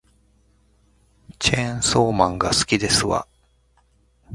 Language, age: Japanese, 50-59